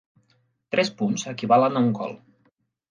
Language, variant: Catalan, Central